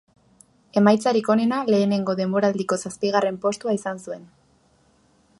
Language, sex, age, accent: Basque, female, under 19, Erdialdekoa edo Nafarra (Gipuzkoa, Nafarroa)